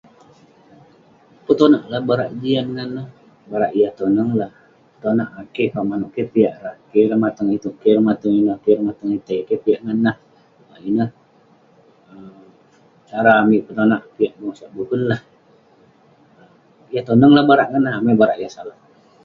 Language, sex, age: Western Penan, male, 19-29